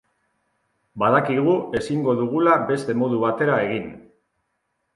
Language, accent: Basque, Mendebalekoa (Araba, Bizkaia, Gipuzkoako mendebaleko herri batzuk)